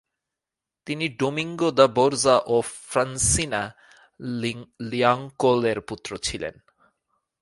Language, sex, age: Bengali, male, 30-39